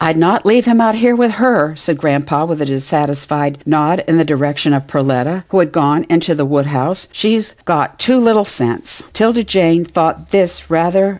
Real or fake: real